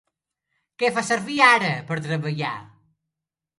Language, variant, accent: Catalan, Central, central